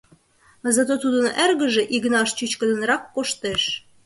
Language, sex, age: Mari, female, 19-29